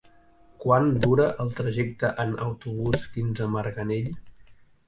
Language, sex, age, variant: Catalan, male, 50-59, Central